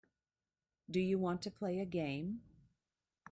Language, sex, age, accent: English, female, 50-59, United States English